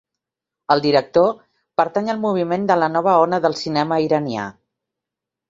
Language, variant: Catalan, Central